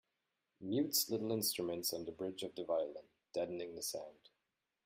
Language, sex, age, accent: English, male, 30-39, United States English